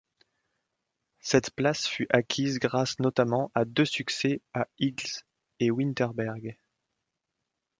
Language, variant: French, Français de métropole